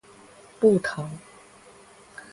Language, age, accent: Chinese, under 19, 出生地：福建省